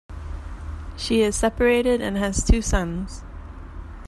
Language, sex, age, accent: English, female, 30-39, United States English